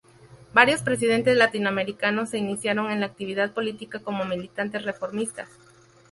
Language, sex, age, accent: Spanish, female, 30-39, México